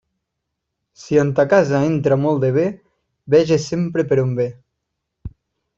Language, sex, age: Catalan, male, under 19